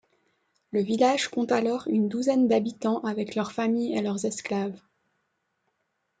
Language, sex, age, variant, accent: French, female, 30-39, Français d'Europe, Français de Suisse